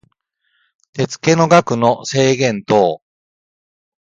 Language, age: Japanese, 50-59